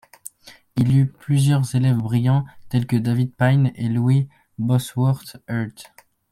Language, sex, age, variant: French, male, under 19, Français de métropole